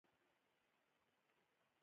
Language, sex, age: Pashto, female, 19-29